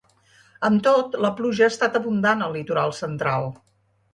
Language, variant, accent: Catalan, Central, central